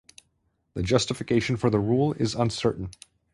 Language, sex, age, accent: English, male, 30-39, United States English